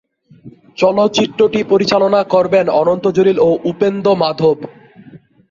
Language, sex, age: Bengali, male, 19-29